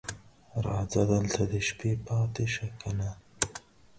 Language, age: Pashto, 19-29